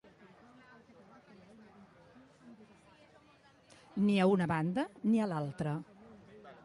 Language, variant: Catalan, Central